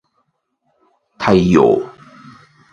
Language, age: Japanese, 30-39